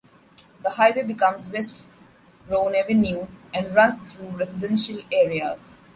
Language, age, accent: English, 30-39, India and South Asia (India, Pakistan, Sri Lanka)